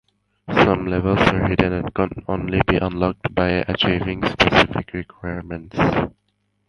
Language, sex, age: English, male, 19-29